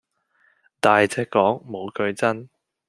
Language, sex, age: Cantonese, male, 19-29